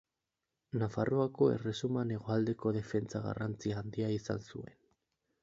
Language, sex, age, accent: Basque, male, 19-29, Mendebalekoa (Araba, Bizkaia, Gipuzkoako mendebaleko herri batzuk)